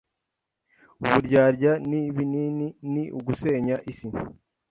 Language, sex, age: Kinyarwanda, male, 19-29